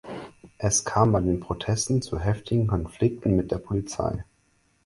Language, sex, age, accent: German, male, 19-29, Deutschland Deutsch